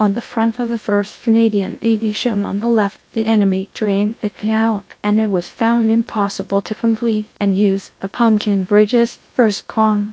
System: TTS, GlowTTS